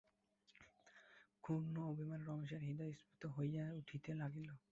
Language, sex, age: Bengali, male, under 19